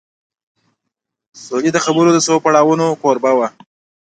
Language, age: Pashto, 30-39